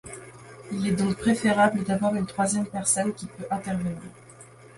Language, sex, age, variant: French, female, 19-29, Français de métropole